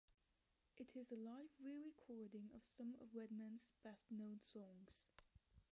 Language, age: English, 19-29